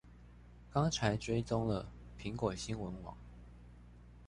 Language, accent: Chinese, 出生地：彰化縣